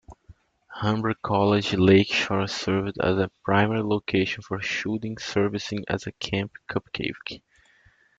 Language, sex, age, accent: English, male, 19-29, United States English